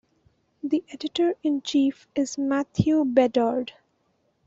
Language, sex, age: English, female, 19-29